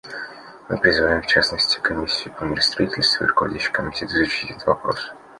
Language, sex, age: Russian, male, 19-29